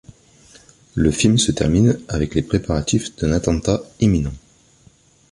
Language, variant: French, Français de métropole